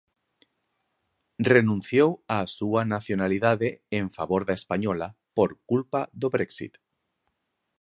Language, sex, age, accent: Galician, male, 40-49, Normativo (estándar)